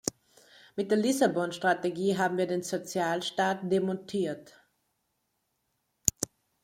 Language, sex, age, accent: German, female, 30-39, Österreichisches Deutsch